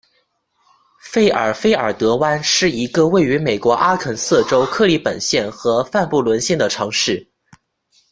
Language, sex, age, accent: Chinese, male, under 19, 出生地：江西省